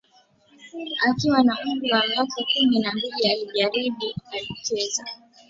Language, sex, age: Swahili, female, 19-29